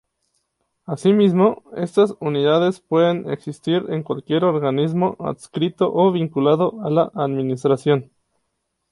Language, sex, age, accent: Spanish, male, 30-39, México